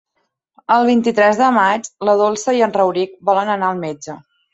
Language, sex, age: Catalan, female, 30-39